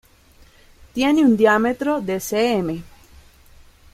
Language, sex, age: Spanish, female, 30-39